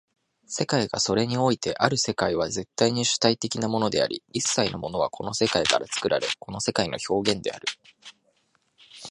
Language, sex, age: Japanese, male, 19-29